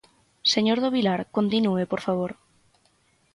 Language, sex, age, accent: Galician, female, 19-29, Central (gheada); Normativo (estándar)